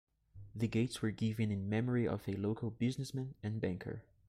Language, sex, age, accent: English, male, 19-29, United States English